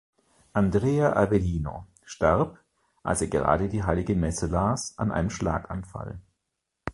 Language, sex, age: German, male, 40-49